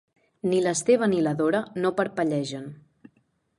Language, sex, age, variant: Catalan, female, 19-29, Central